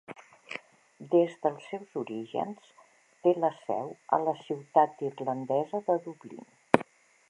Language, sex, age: Catalan, female, 70-79